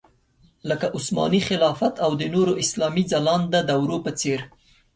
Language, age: Pashto, 19-29